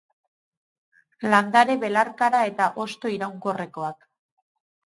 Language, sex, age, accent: Basque, female, 30-39, Mendebalekoa (Araba, Bizkaia, Gipuzkoako mendebaleko herri batzuk)